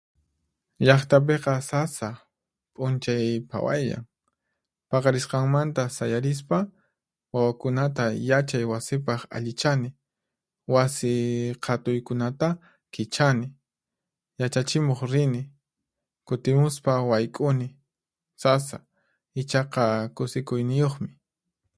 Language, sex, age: Puno Quechua, male, 30-39